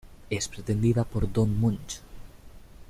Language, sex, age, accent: Spanish, male, 19-29, España: Sur peninsular (Andalucia, Extremadura, Murcia)